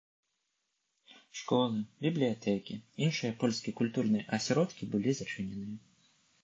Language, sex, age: Belarusian, male, 19-29